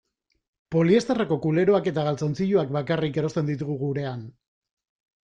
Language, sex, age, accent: Basque, male, 40-49, Mendebalekoa (Araba, Bizkaia, Gipuzkoako mendebaleko herri batzuk)